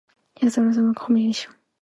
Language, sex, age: English, female, 19-29